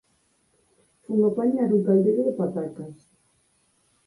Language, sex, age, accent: Galician, female, 30-39, Normativo (estándar)